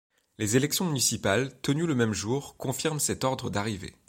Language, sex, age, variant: French, male, 30-39, Français de métropole